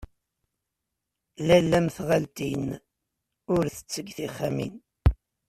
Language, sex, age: Kabyle, male, 40-49